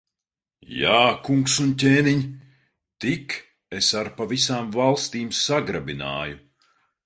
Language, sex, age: Latvian, male, 30-39